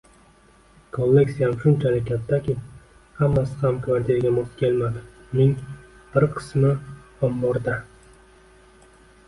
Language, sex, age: Uzbek, male, 19-29